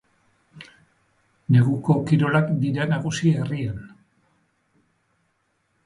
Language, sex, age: Basque, female, 40-49